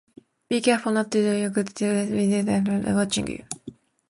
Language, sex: English, female